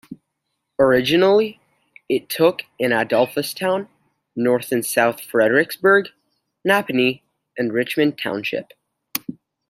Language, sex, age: English, male, 19-29